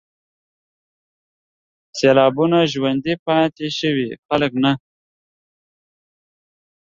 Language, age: Pashto, 19-29